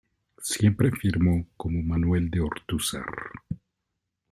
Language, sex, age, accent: Spanish, male, 50-59, México